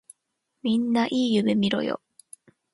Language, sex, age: Japanese, female, 19-29